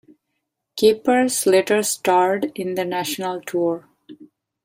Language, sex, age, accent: English, female, 30-39, India and South Asia (India, Pakistan, Sri Lanka)